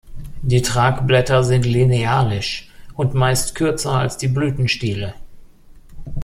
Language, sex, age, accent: German, male, 30-39, Deutschland Deutsch